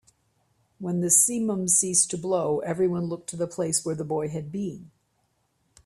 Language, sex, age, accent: English, female, 50-59, Canadian English